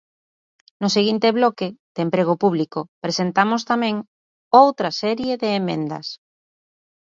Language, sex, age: Galician, female, 40-49